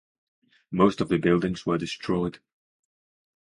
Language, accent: English, England English